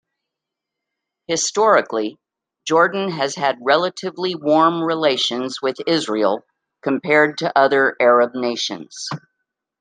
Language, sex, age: English, female, 60-69